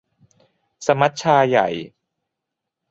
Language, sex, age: Thai, male, 19-29